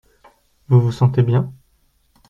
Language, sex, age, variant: French, male, 19-29, Français de métropole